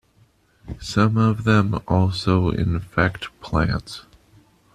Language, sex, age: English, male, 30-39